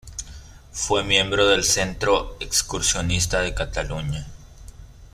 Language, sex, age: Spanish, male, under 19